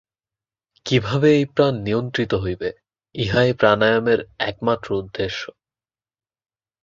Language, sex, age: Bengali, male, under 19